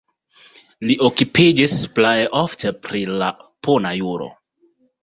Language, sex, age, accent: Esperanto, male, 19-29, Internacia